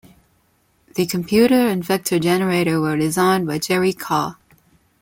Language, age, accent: English, 19-29, Filipino